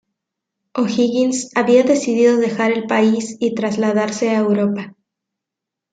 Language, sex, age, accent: Spanish, female, 19-29, México